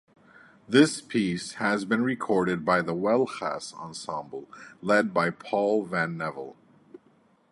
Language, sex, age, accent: English, male, 30-39, United States English